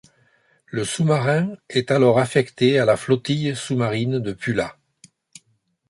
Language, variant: French, Français de métropole